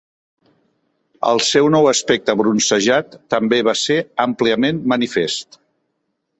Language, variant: Catalan, Central